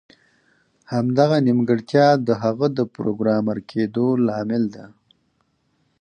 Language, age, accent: Pashto, 19-29, معیاري پښتو